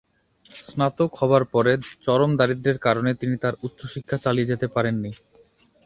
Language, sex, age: Bengali, male, 19-29